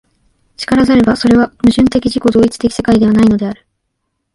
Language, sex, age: Japanese, female, 19-29